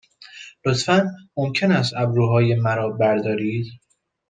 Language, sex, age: Persian, male, 19-29